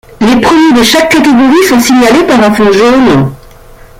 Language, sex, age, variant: French, female, 50-59, Français de métropole